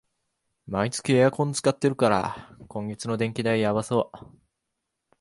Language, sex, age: Japanese, male, 19-29